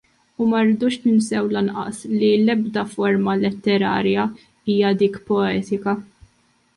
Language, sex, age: Maltese, female, 19-29